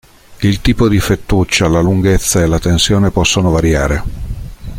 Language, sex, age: Italian, male, 50-59